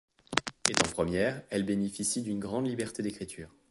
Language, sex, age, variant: French, male, 19-29, Français de métropole